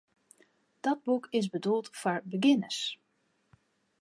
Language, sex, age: Western Frisian, female, 40-49